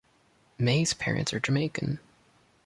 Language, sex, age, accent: English, male, 19-29, United States English